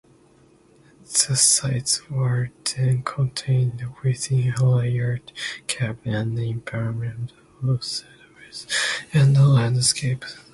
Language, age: English, under 19